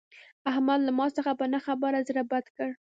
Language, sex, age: Pashto, female, 19-29